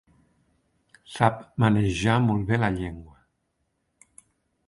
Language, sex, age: Catalan, male, 40-49